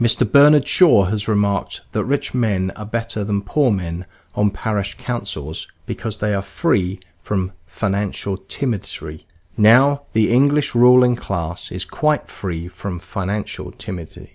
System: none